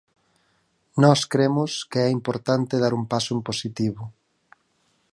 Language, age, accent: Galician, 40-49, Normativo (estándar)